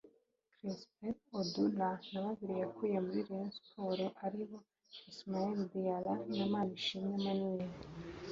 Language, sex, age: Kinyarwanda, female, 19-29